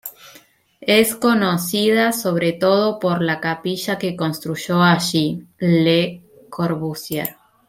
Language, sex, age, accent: Spanish, female, 19-29, Rioplatense: Argentina, Uruguay, este de Bolivia, Paraguay